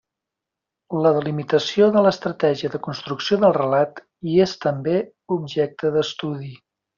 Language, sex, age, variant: Catalan, male, 40-49, Central